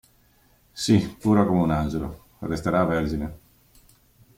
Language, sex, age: Italian, male, 40-49